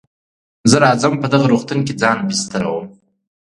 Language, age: Pashto, 19-29